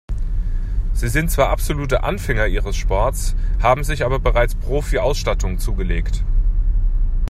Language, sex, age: German, male, 30-39